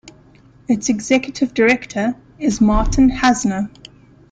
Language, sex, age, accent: English, female, 19-29, Southern African (South Africa, Zimbabwe, Namibia)